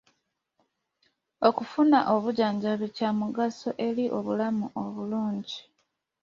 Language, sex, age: Ganda, female, 19-29